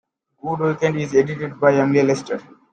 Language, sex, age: English, male, 19-29